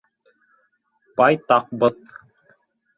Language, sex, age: Bashkir, male, 30-39